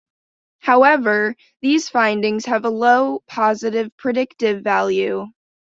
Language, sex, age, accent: English, female, under 19, United States English